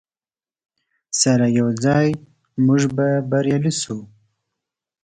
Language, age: Pashto, 30-39